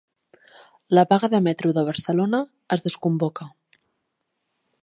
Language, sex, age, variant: Catalan, female, 30-39, Nord-Occidental